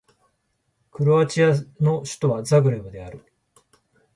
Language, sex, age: Japanese, male, 40-49